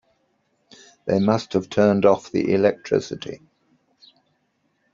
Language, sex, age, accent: English, male, 80-89, England English